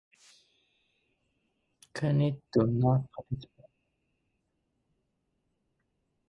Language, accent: English, Hong Kong English